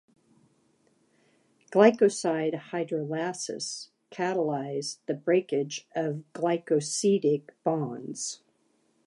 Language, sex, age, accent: English, female, 50-59, United States English